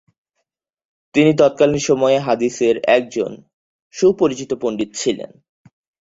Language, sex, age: Bengali, male, 19-29